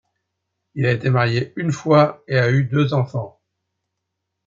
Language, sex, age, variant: French, male, 50-59, Français de métropole